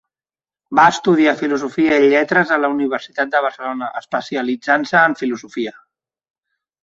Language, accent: Catalan, valencià